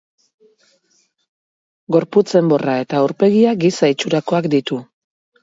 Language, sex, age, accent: Basque, female, 40-49, Mendebalekoa (Araba, Bizkaia, Gipuzkoako mendebaleko herri batzuk)